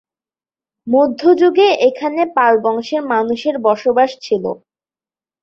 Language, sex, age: Bengali, female, 19-29